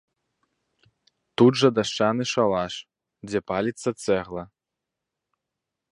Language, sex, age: Belarusian, male, 19-29